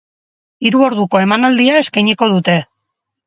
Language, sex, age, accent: Basque, female, 40-49, Erdialdekoa edo Nafarra (Gipuzkoa, Nafarroa)